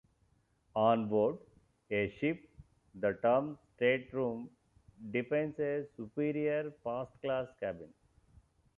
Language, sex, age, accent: English, male, 50-59, India and South Asia (India, Pakistan, Sri Lanka)